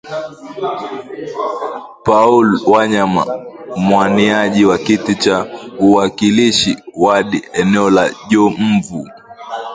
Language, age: Swahili, 19-29